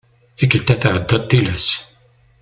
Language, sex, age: Kabyle, male, 40-49